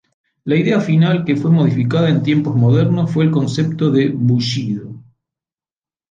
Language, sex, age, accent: Spanish, male, 50-59, Rioplatense: Argentina, Uruguay, este de Bolivia, Paraguay